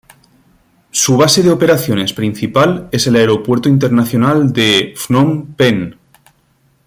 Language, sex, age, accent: Spanish, male, 40-49, España: Sur peninsular (Andalucia, Extremadura, Murcia)